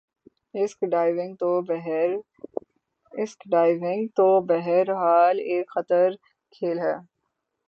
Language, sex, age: Urdu, female, 19-29